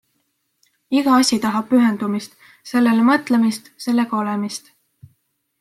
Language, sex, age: Estonian, female, 19-29